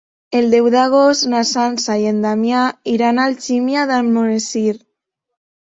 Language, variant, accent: Catalan, Septentrional, septentrional